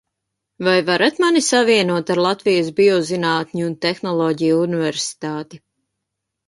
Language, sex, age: Latvian, female, 30-39